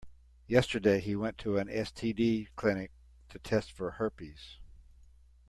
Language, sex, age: English, male, 70-79